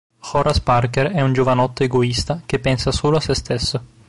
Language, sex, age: Italian, male, 19-29